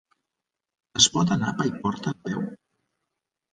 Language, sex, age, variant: Catalan, male, 40-49, Central